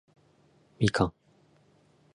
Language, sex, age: Japanese, male, 19-29